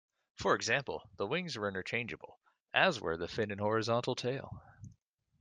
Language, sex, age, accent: English, male, 19-29, United States English